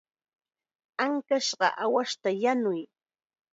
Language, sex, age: Chiquián Ancash Quechua, female, 30-39